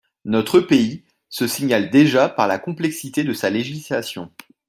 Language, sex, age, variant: French, male, 30-39, Français de métropole